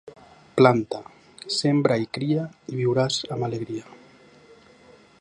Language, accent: Catalan, valencià